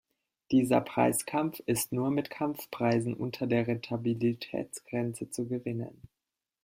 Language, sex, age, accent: German, female, 19-29, Deutschland Deutsch